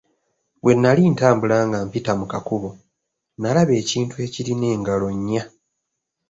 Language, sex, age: Ganda, male, 19-29